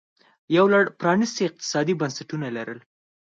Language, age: Pashto, under 19